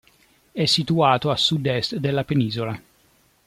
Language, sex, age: Italian, male, 40-49